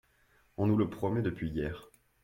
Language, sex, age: French, male, 30-39